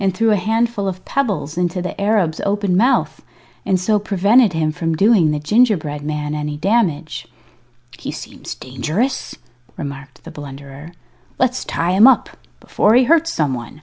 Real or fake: real